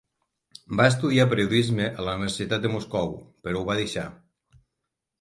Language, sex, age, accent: Catalan, male, 50-59, occidental